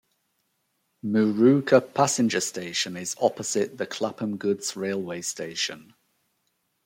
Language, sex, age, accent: English, male, 40-49, England English